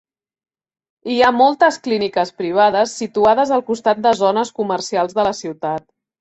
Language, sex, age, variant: Catalan, female, 40-49, Central